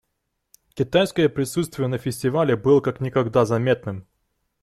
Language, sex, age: Russian, male, 19-29